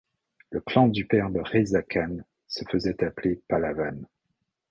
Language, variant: French, Français de métropole